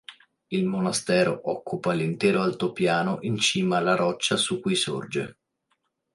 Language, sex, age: Italian, male, 19-29